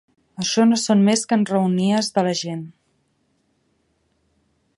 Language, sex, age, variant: Catalan, female, 30-39, Central